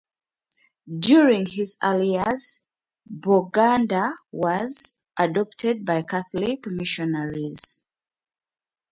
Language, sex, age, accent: English, female, 30-39, United States English